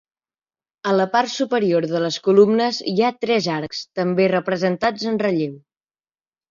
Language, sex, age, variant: Catalan, male, under 19, Central